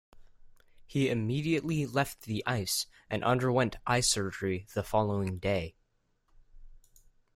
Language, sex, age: English, male, under 19